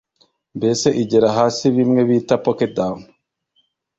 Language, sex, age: Kinyarwanda, male, 19-29